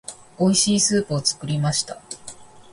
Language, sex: Japanese, female